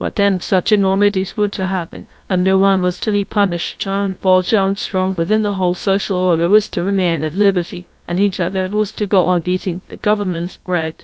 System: TTS, GlowTTS